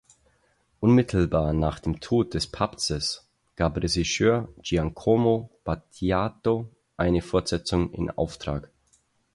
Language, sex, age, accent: German, male, 19-29, Österreichisches Deutsch